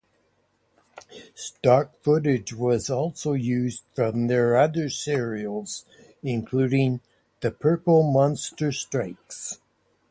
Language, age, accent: English, 70-79, Canadian English